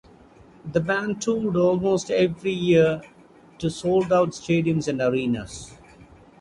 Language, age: English, 40-49